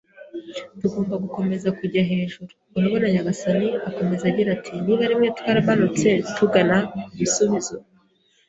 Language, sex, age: Kinyarwanda, female, 19-29